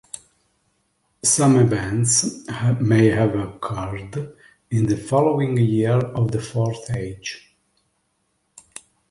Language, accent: English, England English